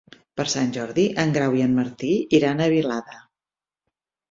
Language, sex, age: Catalan, female, 50-59